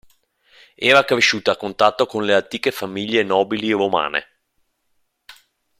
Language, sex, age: Italian, male, 30-39